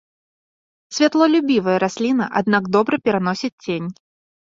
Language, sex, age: Belarusian, female, 19-29